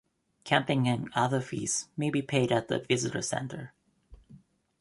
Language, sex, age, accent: English, male, 30-39, United States English